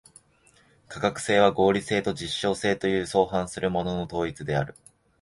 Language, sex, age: Japanese, male, 19-29